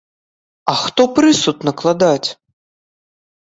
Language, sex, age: Belarusian, male, under 19